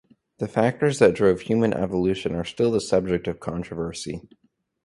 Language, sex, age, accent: English, male, under 19, United States English